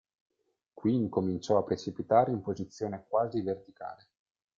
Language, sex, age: Italian, male, 19-29